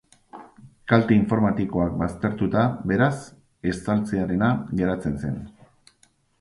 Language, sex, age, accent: Basque, male, 40-49, Erdialdekoa edo Nafarra (Gipuzkoa, Nafarroa)